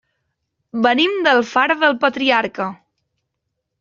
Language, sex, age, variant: Catalan, female, 19-29, Central